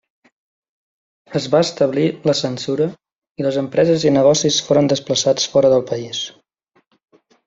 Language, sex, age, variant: Catalan, male, 40-49, Septentrional